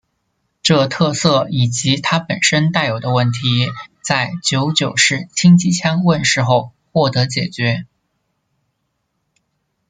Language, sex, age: Chinese, male, 30-39